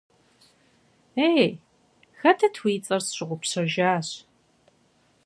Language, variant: Kabardian, Адыгэбзэ (Къэбэрдей, Кирил, Урысей)